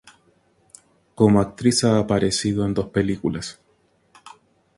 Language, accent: Spanish, Chileno: Chile, Cuyo